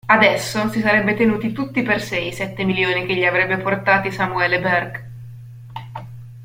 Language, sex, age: Italian, female, 19-29